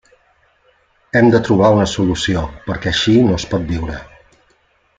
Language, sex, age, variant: Catalan, male, 60-69, Central